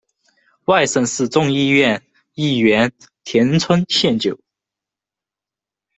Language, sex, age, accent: Chinese, male, under 19, 出生地：四川省